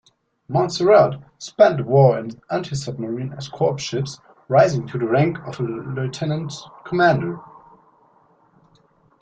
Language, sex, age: English, male, 19-29